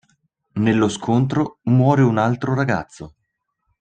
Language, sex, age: Italian, male, 30-39